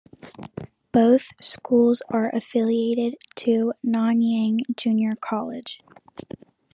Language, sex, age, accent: English, female, under 19, United States English